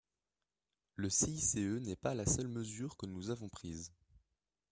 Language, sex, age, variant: French, male, under 19, Français de métropole